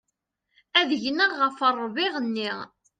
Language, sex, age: Kabyle, female, 40-49